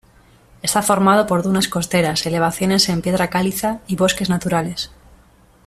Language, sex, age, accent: Spanish, female, 30-39, España: Norte peninsular (Asturias, Castilla y León, Cantabria, País Vasco, Navarra, Aragón, La Rioja, Guadalajara, Cuenca)